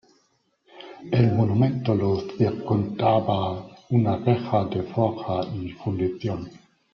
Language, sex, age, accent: Spanish, male, 30-39, España: Centro-Sur peninsular (Madrid, Toledo, Castilla-La Mancha)